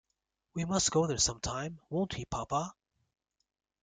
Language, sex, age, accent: English, male, 19-29, United States English